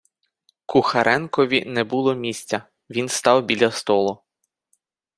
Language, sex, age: Ukrainian, male, 30-39